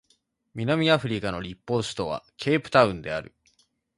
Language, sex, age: Japanese, male, 19-29